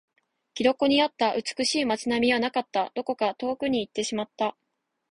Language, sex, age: Japanese, female, 19-29